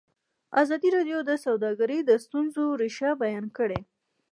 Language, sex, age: Pashto, female, 19-29